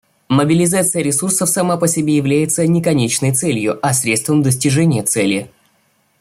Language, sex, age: Russian, male, under 19